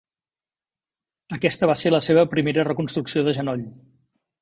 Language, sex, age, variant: Catalan, male, 50-59, Central